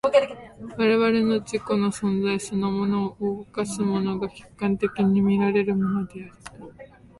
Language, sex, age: Japanese, female, 19-29